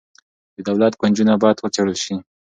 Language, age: Pashto, 19-29